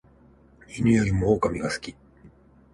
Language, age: Japanese, 30-39